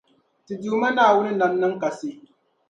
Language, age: Dagbani, 19-29